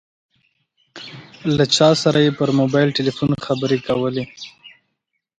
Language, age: Pashto, 19-29